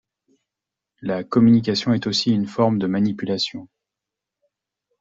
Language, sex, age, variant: French, male, 40-49, Français de métropole